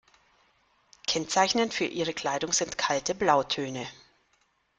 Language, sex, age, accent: German, female, 40-49, Deutschland Deutsch